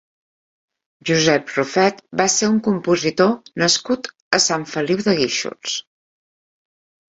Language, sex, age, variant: Catalan, female, 50-59, Central